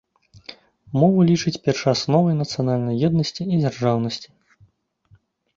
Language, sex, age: Belarusian, male, 30-39